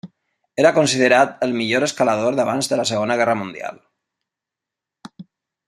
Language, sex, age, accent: Catalan, male, 40-49, valencià